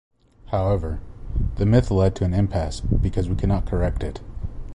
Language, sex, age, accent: English, male, 30-39, United States English